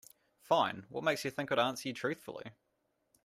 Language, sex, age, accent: English, male, 19-29, New Zealand English